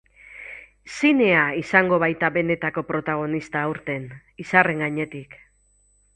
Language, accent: Basque, Mendebalekoa (Araba, Bizkaia, Gipuzkoako mendebaleko herri batzuk)